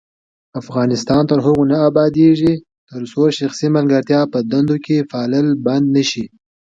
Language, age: Pashto, 19-29